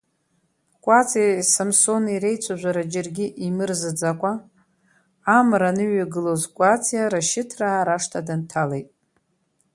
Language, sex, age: Abkhazian, female, 50-59